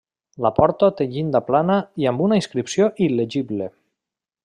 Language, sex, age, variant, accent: Catalan, male, 30-39, Valencià meridional, valencià